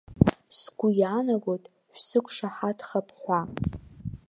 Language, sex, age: Abkhazian, female, 19-29